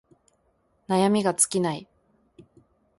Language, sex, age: Japanese, female, 19-29